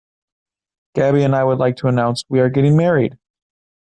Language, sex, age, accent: English, male, 19-29, United States English